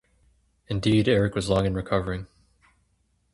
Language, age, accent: English, 19-29, Canadian English